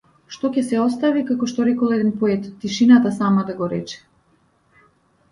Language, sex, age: Macedonian, female, 40-49